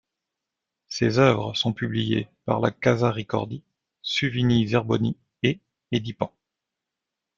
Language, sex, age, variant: French, male, 30-39, Français de métropole